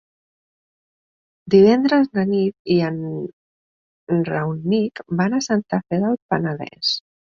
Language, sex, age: Catalan, female, 40-49